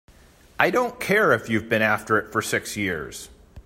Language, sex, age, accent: English, male, 30-39, United States English